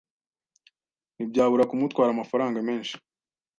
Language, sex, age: Kinyarwanda, male, 19-29